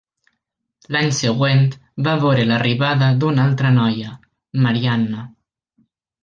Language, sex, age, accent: Catalan, male, 19-29, valencià